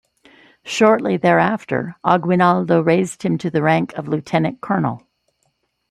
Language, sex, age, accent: English, female, 60-69, United States English